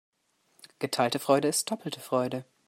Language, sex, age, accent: German, male, under 19, Deutschland Deutsch